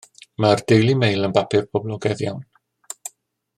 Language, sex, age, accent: Welsh, male, 60-69, Y Deyrnas Unedig Cymraeg